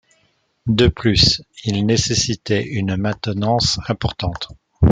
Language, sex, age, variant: French, male, 40-49, Français de métropole